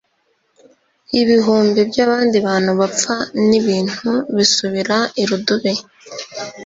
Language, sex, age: Kinyarwanda, female, 30-39